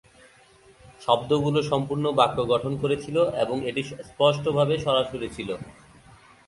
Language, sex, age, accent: Bengali, male, 19-29, Native